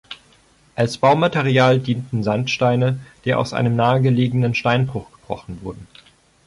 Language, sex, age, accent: German, male, 19-29, Deutschland Deutsch